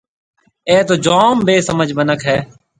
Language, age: Marwari (Pakistan), 40-49